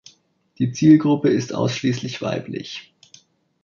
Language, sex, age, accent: German, male, 19-29, Deutschland Deutsch